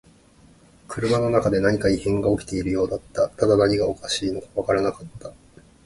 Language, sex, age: Japanese, male, 30-39